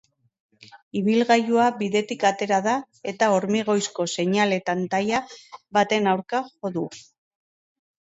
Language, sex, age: Basque, female, 40-49